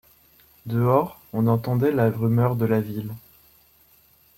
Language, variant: French, Français de métropole